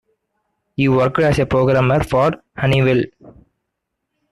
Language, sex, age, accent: English, male, 19-29, United States English